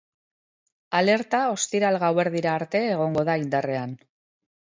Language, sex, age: Basque, female, 50-59